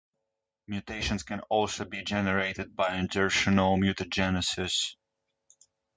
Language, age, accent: English, 19-29, United States English; England English